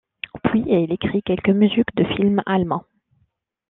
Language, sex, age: French, female, 19-29